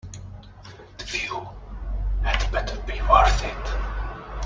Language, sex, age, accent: English, male, 30-39, United States English